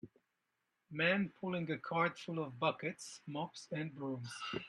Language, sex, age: English, male, 40-49